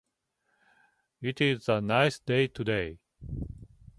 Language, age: Japanese, 50-59